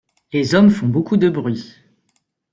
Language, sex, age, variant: French, female, 30-39, Français de métropole